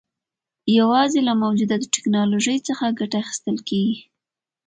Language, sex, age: Pashto, female, 19-29